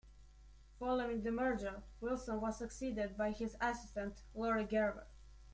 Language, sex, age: English, female, under 19